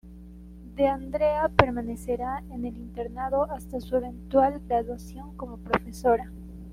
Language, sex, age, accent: Spanish, female, 19-29, Andino-Pacífico: Colombia, Perú, Ecuador, oeste de Bolivia y Venezuela andina